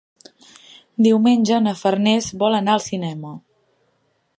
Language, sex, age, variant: Catalan, female, 19-29, Central